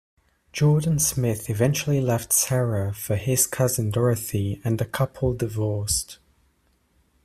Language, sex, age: English, male, 19-29